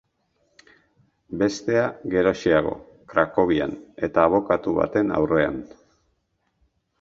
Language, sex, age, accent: Basque, male, 50-59, Mendebalekoa (Araba, Bizkaia, Gipuzkoako mendebaleko herri batzuk)